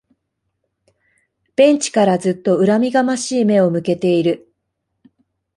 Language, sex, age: Japanese, female, 30-39